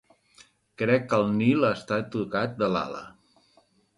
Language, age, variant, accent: Catalan, 50-59, Central, central